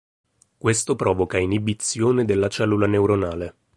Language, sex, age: Italian, male, 30-39